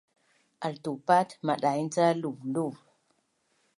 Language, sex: Bunun, female